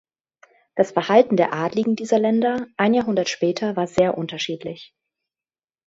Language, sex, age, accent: German, female, 30-39, Hochdeutsch